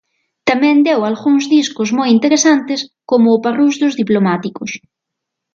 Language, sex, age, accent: Galician, female, 40-49, Atlántico (seseo e gheada); Normativo (estándar)